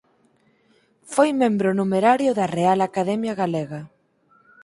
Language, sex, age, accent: Galician, female, 19-29, Normativo (estándar)